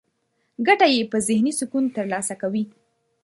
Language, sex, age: Pashto, female, 19-29